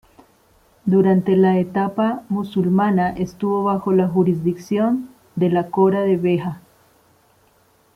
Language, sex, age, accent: Spanish, female, 40-49, Andino-Pacífico: Colombia, Perú, Ecuador, oeste de Bolivia y Venezuela andina